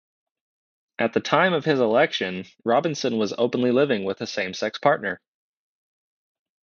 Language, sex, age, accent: English, male, 30-39, United States English